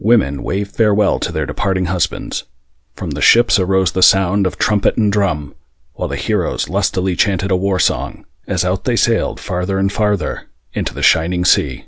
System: none